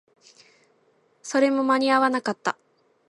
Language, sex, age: Japanese, female, 19-29